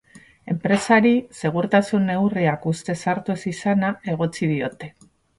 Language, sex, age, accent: Basque, female, 40-49, Mendebalekoa (Araba, Bizkaia, Gipuzkoako mendebaleko herri batzuk)